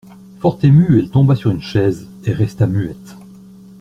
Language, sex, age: French, male, 60-69